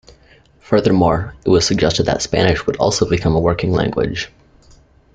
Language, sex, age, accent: English, male, under 19, Canadian English